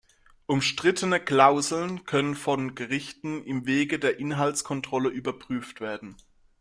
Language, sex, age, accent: German, male, 19-29, Deutschland Deutsch